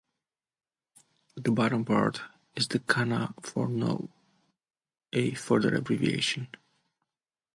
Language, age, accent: English, 30-39, Eastern European